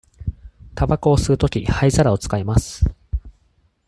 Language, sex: Japanese, male